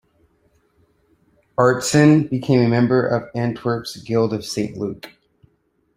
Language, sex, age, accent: English, male, 19-29, United States English